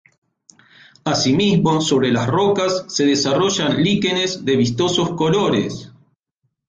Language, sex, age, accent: Spanish, male, 50-59, Rioplatense: Argentina, Uruguay, este de Bolivia, Paraguay